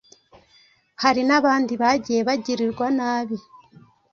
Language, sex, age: Kinyarwanda, female, 30-39